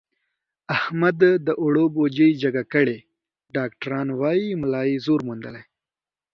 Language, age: Pashto, under 19